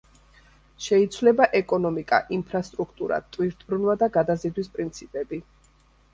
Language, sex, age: Georgian, female, 50-59